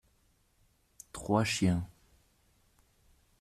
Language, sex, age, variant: French, male, 19-29, Français de métropole